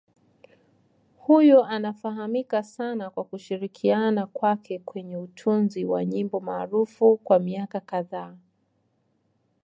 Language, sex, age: Swahili, female, 19-29